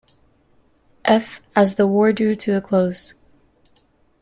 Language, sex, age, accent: English, female, 19-29, United States English